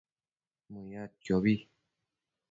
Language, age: Matsés, under 19